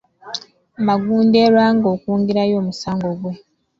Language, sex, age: Ganda, female, 19-29